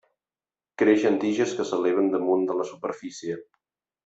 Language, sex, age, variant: Catalan, male, 40-49, Central